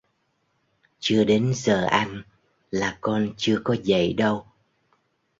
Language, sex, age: Vietnamese, male, 60-69